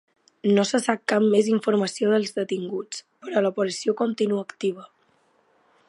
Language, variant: Catalan, Balear